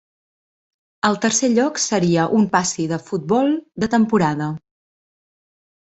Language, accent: Catalan, gironí